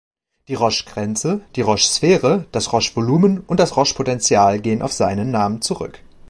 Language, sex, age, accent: German, male, 19-29, Deutschland Deutsch